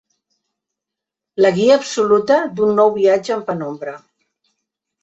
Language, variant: Catalan, Central